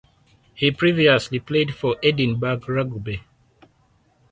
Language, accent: English, Southern African (South Africa, Zimbabwe, Namibia)